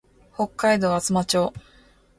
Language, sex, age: Japanese, female, 19-29